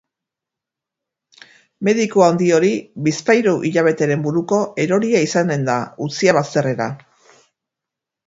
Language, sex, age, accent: Basque, female, 50-59, Erdialdekoa edo Nafarra (Gipuzkoa, Nafarroa)